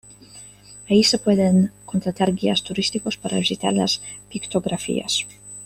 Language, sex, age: Spanish, female, 30-39